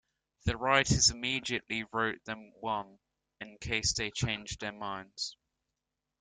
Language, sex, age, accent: English, male, under 19, England English